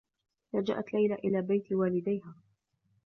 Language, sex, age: Arabic, female, 19-29